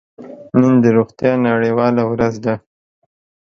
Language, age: Pashto, 19-29